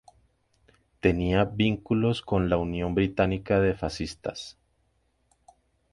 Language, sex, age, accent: Spanish, male, 30-39, Caribe: Cuba, Venezuela, Puerto Rico, República Dominicana, Panamá, Colombia caribeña, México caribeño, Costa del golfo de México